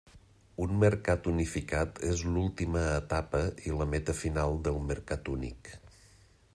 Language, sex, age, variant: Catalan, male, 50-59, Nord-Occidental